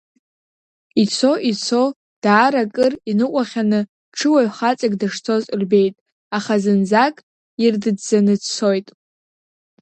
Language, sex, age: Abkhazian, female, 40-49